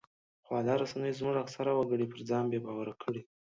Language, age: Pashto, under 19